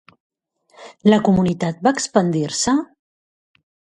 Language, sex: Catalan, female